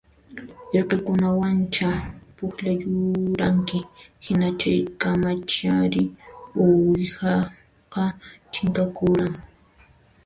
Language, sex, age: Puno Quechua, female, 19-29